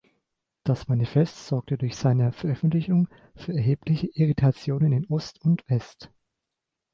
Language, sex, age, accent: German, male, 19-29, Deutschland Deutsch